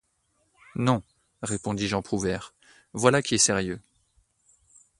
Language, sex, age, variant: French, male, 30-39, Français de métropole